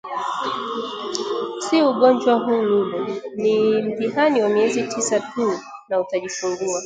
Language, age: Swahili, 19-29